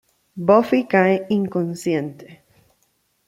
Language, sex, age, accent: Spanish, female, 19-29, Andino-Pacífico: Colombia, Perú, Ecuador, oeste de Bolivia y Venezuela andina